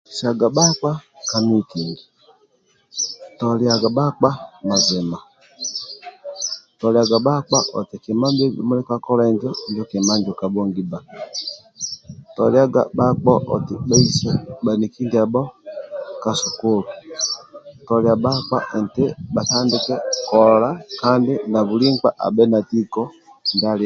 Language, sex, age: Amba (Uganda), male, 50-59